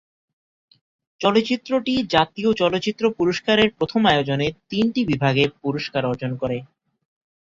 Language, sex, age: Bengali, male, 19-29